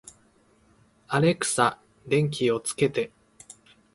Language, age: Japanese, 30-39